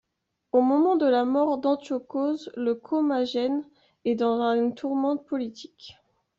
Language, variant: French, Français de métropole